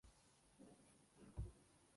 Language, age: Pashto, 30-39